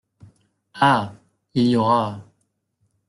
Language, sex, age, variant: French, male, 30-39, Français de métropole